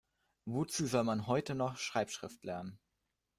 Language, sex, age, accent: German, male, under 19, Deutschland Deutsch